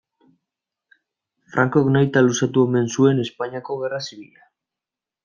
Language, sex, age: Basque, male, 19-29